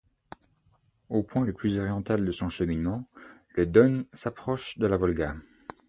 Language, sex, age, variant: French, male, 19-29, Français de métropole